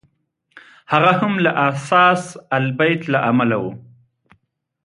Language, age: Pashto, 30-39